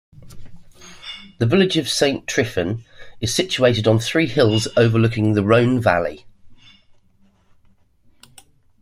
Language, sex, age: English, male, 50-59